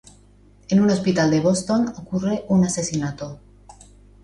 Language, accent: Spanish, España: Centro-Sur peninsular (Madrid, Toledo, Castilla-La Mancha)